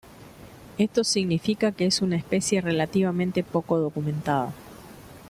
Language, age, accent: Spanish, 50-59, Rioplatense: Argentina, Uruguay, este de Bolivia, Paraguay